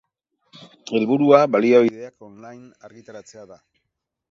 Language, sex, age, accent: Basque, male, 50-59, Erdialdekoa edo Nafarra (Gipuzkoa, Nafarroa)